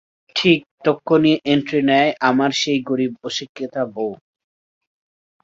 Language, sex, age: Bengali, male, 19-29